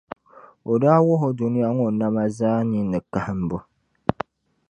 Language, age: Dagbani, 19-29